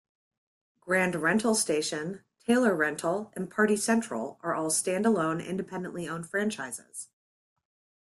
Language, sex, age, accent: English, female, 30-39, United States English